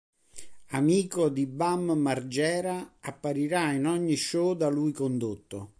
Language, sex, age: Italian, male, 60-69